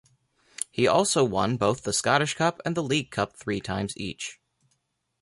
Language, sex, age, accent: English, male, 19-29, United States English